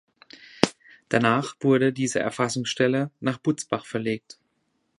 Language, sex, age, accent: German, male, 30-39, Deutschland Deutsch